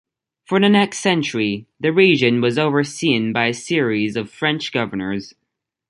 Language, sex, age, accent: English, male, under 19, United States English